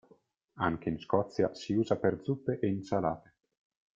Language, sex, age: Italian, male, 19-29